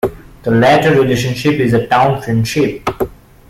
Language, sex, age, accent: English, male, 19-29, India and South Asia (India, Pakistan, Sri Lanka)